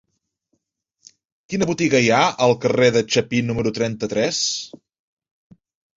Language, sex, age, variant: Catalan, male, 19-29, Central